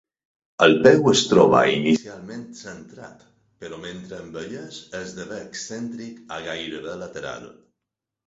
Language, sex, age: Catalan, male, 50-59